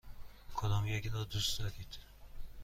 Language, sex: Persian, male